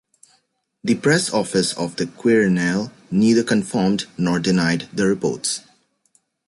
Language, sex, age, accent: English, male, 19-29, United States English